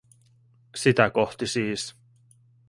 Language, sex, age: Finnish, male, 30-39